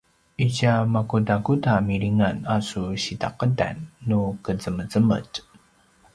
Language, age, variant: Paiwan, 30-39, pinayuanan a kinaikacedasan (東排灣語)